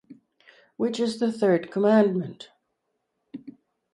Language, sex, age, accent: English, female, 60-69, Canadian English